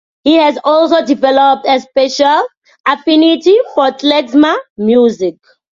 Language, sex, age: English, female, 19-29